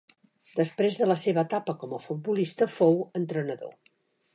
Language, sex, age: Catalan, female, 70-79